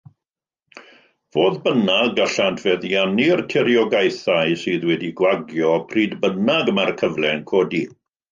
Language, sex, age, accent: Welsh, male, 50-59, Y Deyrnas Unedig Cymraeg